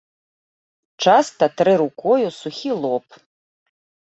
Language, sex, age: Belarusian, female, 40-49